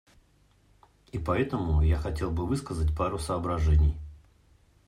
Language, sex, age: Russian, male, 40-49